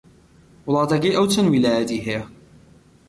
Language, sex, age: Central Kurdish, male, 19-29